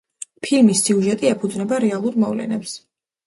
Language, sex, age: Georgian, female, 19-29